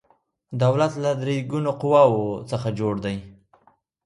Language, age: Pashto, 19-29